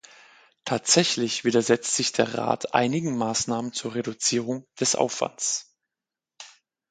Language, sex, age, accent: German, male, 40-49, Deutschland Deutsch